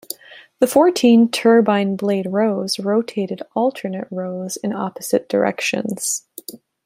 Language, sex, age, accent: English, female, 19-29, Canadian English